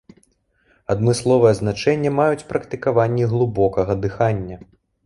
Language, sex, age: Belarusian, male, 30-39